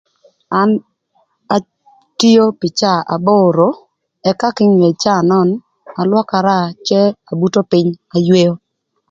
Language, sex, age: Thur, female, 30-39